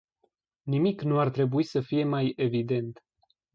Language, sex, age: Romanian, male, 19-29